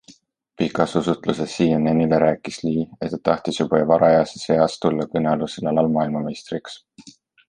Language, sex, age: Estonian, male, 19-29